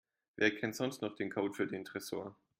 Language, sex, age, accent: German, male, 19-29, Deutschland Deutsch